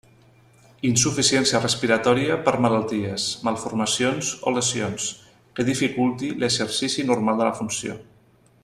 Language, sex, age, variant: Catalan, male, 40-49, Central